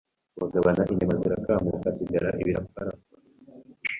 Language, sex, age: Kinyarwanda, male, 19-29